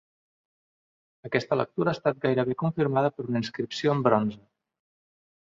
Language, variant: Catalan, Central